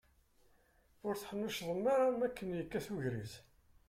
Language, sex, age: Kabyle, male, 50-59